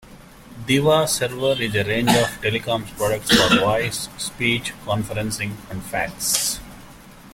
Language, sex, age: English, male, 40-49